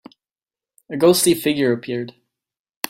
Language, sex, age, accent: English, male, 19-29, United States English